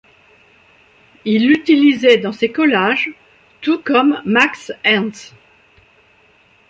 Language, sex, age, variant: French, female, 60-69, Français de métropole